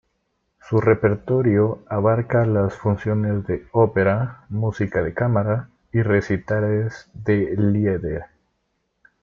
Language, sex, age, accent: Spanish, male, 19-29, América central